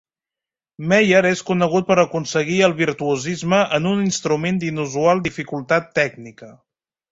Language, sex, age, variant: Catalan, male, 30-39, Central